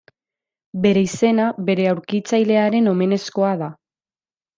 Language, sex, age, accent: Basque, female, 19-29, Mendebalekoa (Araba, Bizkaia, Gipuzkoako mendebaleko herri batzuk)